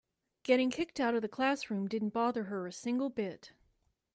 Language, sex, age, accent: English, female, 50-59, United States English